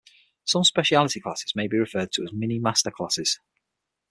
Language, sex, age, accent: English, male, 40-49, England English